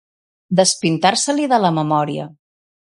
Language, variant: Catalan, Central